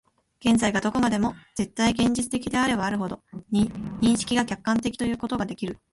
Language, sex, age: Japanese, female, 19-29